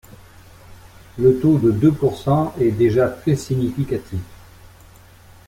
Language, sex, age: French, male, 50-59